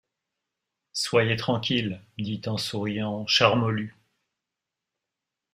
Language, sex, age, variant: French, male, 50-59, Français de métropole